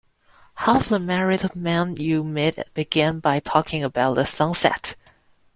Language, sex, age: English, male, 19-29